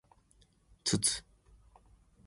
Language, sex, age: Japanese, male, 19-29